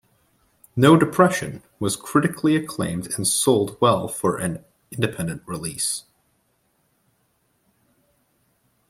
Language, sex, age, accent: English, male, 19-29, United States English